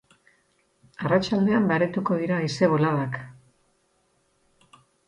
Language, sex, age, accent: Basque, female, 60-69, Erdialdekoa edo Nafarra (Gipuzkoa, Nafarroa)